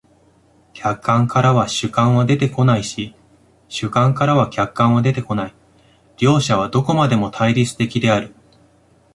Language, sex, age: Japanese, male, 19-29